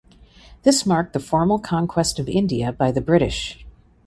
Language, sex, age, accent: English, female, 40-49, United States English